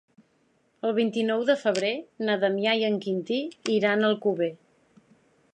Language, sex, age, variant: Catalan, female, 40-49, Central